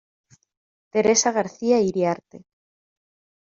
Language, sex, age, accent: Spanish, female, 30-39, España: Norte peninsular (Asturias, Castilla y León, Cantabria, País Vasco, Navarra, Aragón, La Rioja, Guadalajara, Cuenca)